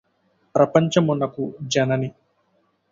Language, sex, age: Telugu, male, 19-29